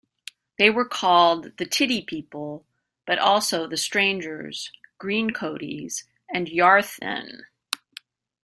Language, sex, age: English, female, 50-59